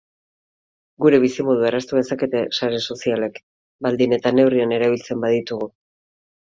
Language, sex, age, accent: Basque, female, 40-49, Mendebalekoa (Araba, Bizkaia, Gipuzkoako mendebaleko herri batzuk)